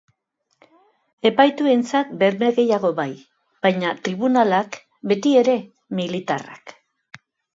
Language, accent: Basque, Mendebalekoa (Araba, Bizkaia, Gipuzkoako mendebaleko herri batzuk)